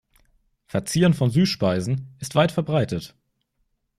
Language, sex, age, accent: German, male, under 19, Deutschland Deutsch